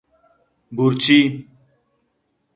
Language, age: Eastern Balochi, 30-39